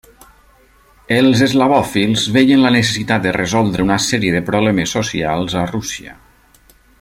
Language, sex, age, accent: Catalan, male, 40-49, valencià